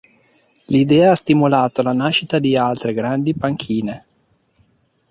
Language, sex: Italian, male